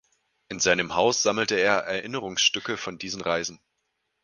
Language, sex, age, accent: German, male, 19-29, Deutschland Deutsch